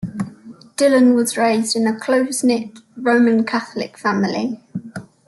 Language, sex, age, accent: English, female, 19-29, England English